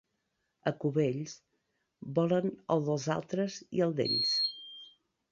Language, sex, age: Catalan, female, 50-59